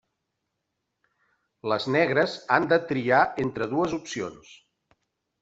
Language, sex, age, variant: Catalan, male, 50-59, Septentrional